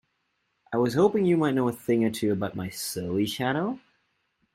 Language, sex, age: English, male, 30-39